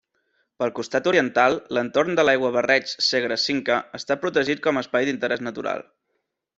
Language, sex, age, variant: Catalan, male, 30-39, Central